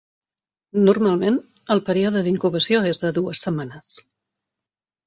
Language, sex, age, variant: Catalan, female, 50-59, Central